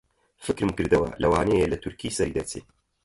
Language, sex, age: Central Kurdish, male, 30-39